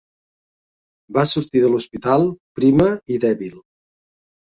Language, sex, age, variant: Catalan, male, 50-59, Central